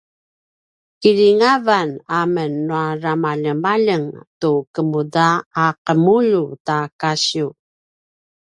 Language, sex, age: Paiwan, female, 50-59